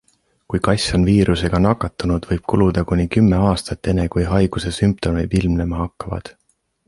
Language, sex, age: Estonian, male, 19-29